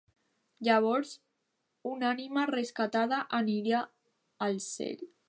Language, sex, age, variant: Catalan, female, under 19, Alacantí